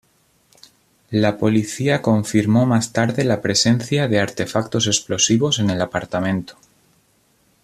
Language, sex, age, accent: Spanish, male, 19-29, España: Centro-Sur peninsular (Madrid, Toledo, Castilla-La Mancha)